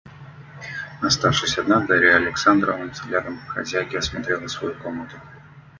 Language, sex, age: Russian, male, 30-39